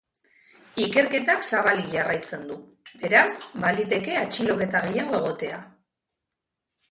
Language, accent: Basque, Mendebalekoa (Araba, Bizkaia, Gipuzkoako mendebaleko herri batzuk)